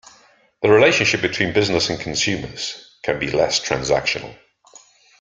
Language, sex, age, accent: English, male, 50-59, England English